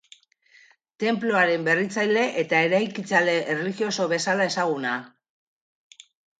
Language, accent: Basque, Mendebalekoa (Araba, Bizkaia, Gipuzkoako mendebaleko herri batzuk)